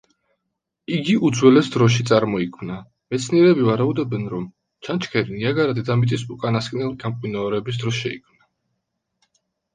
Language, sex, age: Georgian, male, 19-29